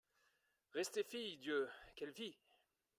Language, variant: French, Français de métropole